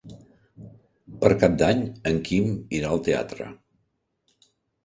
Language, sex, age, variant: Catalan, male, 70-79, Central